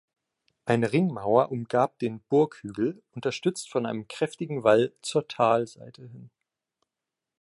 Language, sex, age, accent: German, male, 19-29, Deutschland Deutsch